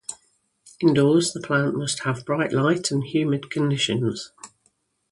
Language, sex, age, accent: English, female, 50-59, England English